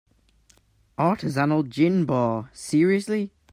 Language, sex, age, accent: English, male, under 19, England English